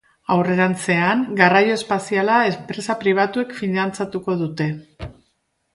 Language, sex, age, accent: Basque, female, 50-59, Mendebalekoa (Araba, Bizkaia, Gipuzkoako mendebaleko herri batzuk)